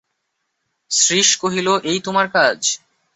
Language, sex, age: Bengali, male, 19-29